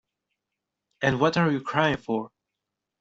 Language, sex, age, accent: English, male, 19-29, United States English